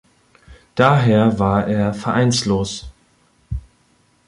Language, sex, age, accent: German, male, 30-39, Deutschland Deutsch